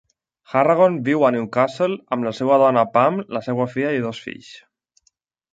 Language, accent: Catalan, valencià